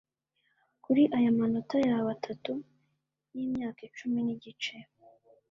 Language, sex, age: Kinyarwanda, female, under 19